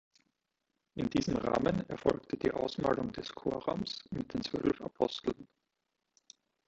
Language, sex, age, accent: German, male, 19-29, Österreichisches Deutsch